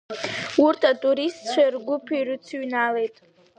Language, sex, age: Abkhazian, female, under 19